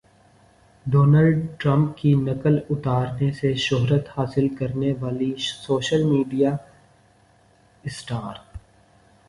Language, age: Urdu, 19-29